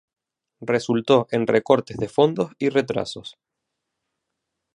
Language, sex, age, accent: Spanish, male, 19-29, España: Islas Canarias